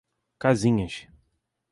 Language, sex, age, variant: Portuguese, male, 19-29, Portuguese (Brasil)